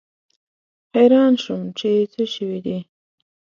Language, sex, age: Pashto, female, 19-29